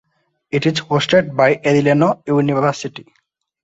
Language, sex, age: English, male, 19-29